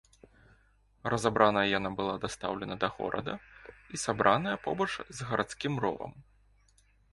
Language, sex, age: Belarusian, male, 19-29